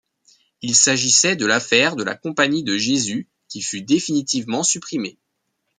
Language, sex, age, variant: French, male, 19-29, Français de métropole